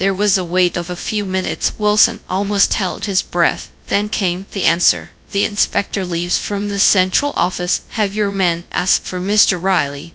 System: TTS, GradTTS